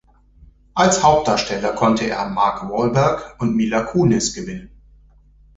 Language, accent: German, Deutschland Deutsch